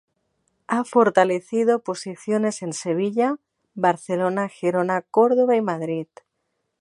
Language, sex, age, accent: Spanish, female, 30-39, España: Norte peninsular (Asturias, Castilla y León, Cantabria, País Vasco, Navarra, Aragón, La Rioja, Guadalajara, Cuenca)